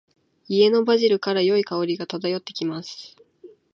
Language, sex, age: Japanese, female, 19-29